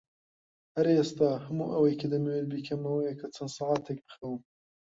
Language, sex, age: Central Kurdish, male, 19-29